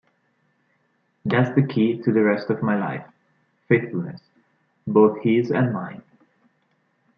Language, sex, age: English, male, 19-29